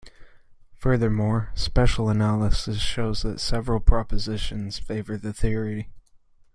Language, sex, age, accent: English, male, 19-29, United States English